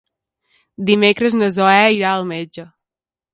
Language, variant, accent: Catalan, Balear, balear